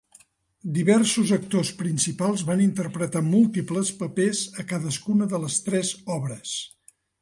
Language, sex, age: Catalan, male, 60-69